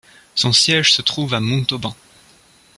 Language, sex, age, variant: French, male, 19-29, Français de métropole